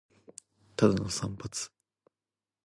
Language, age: Japanese, 19-29